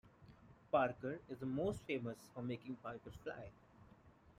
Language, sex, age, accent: English, male, 19-29, India and South Asia (India, Pakistan, Sri Lanka)